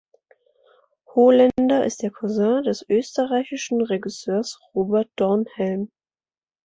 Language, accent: German, Deutschland Deutsch